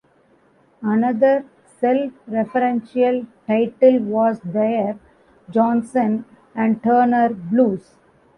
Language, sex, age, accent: English, female, 40-49, India and South Asia (India, Pakistan, Sri Lanka)